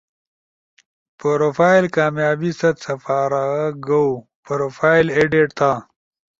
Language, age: Ushojo, 19-29